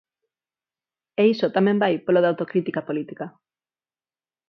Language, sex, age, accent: Galician, female, 30-39, Neofalante